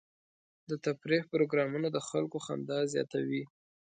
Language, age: Pashto, 19-29